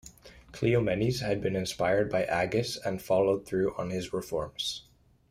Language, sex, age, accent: English, male, 19-29, Canadian English